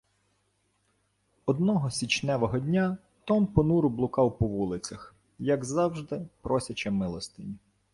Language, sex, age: Ukrainian, male, 40-49